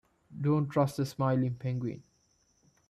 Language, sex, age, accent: English, male, 19-29, India and South Asia (India, Pakistan, Sri Lanka)